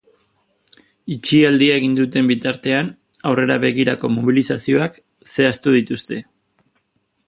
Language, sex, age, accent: Basque, male, 50-59, Erdialdekoa edo Nafarra (Gipuzkoa, Nafarroa)